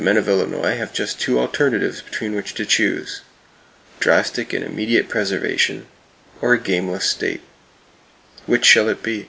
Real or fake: real